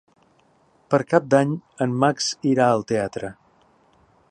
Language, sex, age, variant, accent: Catalan, male, 60-69, Central, central